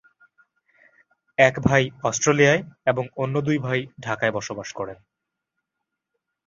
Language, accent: Bengali, Native